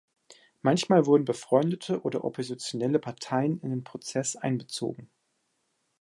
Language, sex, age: German, male, 19-29